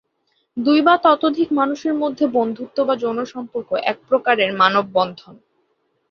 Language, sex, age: Bengali, female, under 19